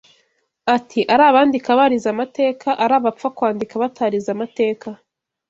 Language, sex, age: Kinyarwanda, female, 19-29